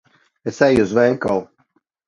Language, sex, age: Latvian, male, 40-49